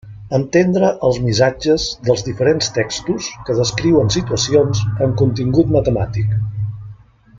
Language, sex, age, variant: Catalan, male, 40-49, Central